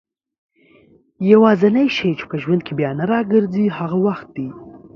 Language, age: Pashto, under 19